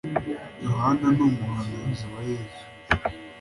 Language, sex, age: Kinyarwanda, male, under 19